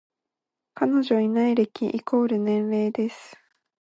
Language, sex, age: Japanese, female, 19-29